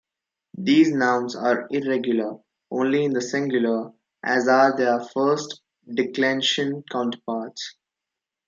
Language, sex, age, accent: English, male, 19-29, India and South Asia (India, Pakistan, Sri Lanka)